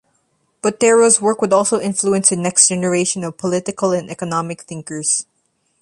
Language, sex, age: English, female, 19-29